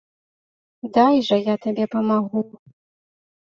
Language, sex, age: Belarusian, female, 19-29